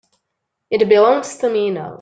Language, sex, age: English, female, 19-29